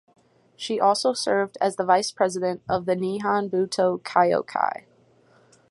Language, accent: English, United States English